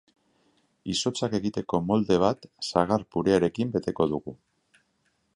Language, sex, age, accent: Basque, male, 40-49, Mendebalekoa (Araba, Bizkaia, Gipuzkoako mendebaleko herri batzuk)